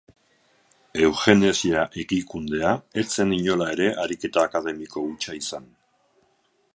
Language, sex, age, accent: Basque, male, 50-59, Erdialdekoa edo Nafarra (Gipuzkoa, Nafarroa)